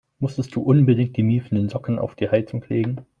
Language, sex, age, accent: German, male, 19-29, Deutschland Deutsch